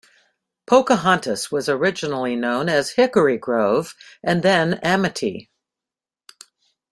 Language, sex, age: English, female, 60-69